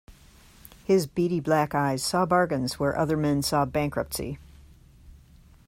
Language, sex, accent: English, female, United States English